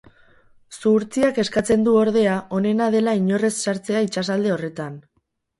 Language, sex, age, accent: Basque, female, 19-29, Erdialdekoa edo Nafarra (Gipuzkoa, Nafarroa)